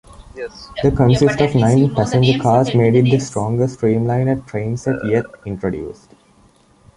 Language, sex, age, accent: English, male, under 19, England English